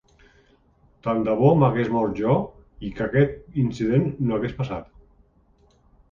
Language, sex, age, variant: Catalan, male, 50-59, Central